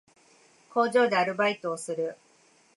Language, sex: Japanese, female